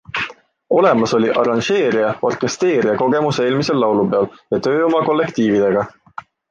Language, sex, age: Estonian, male, 19-29